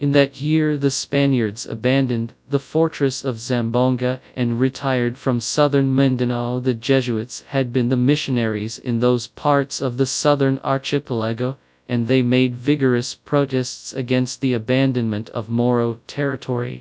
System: TTS, FastPitch